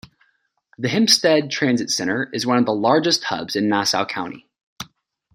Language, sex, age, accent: English, male, 19-29, United States English